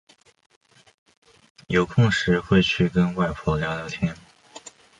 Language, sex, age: Chinese, male, under 19